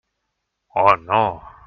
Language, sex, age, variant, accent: Catalan, male, 50-59, Central, central